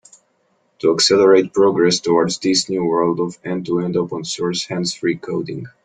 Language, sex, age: English, male, 19-29